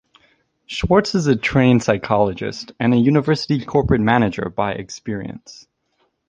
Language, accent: English, United States English